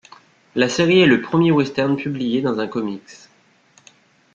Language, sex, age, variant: French, male, 30-39, Français de métropole